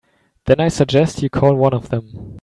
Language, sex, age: English, male, 19-29